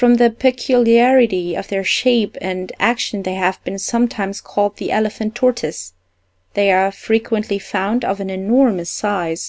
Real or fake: real